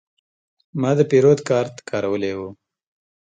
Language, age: Pashto, 19-29